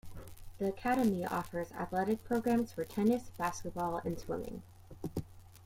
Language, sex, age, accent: English, female, 30-39, United States English